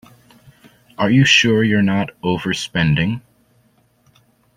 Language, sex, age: English, male, under 19